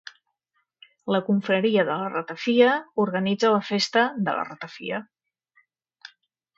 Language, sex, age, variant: Catalan, female, 40-49, Central